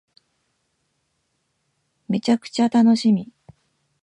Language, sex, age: Japanese, female, 40-49